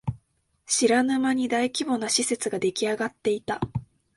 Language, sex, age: Japanese, female, under 19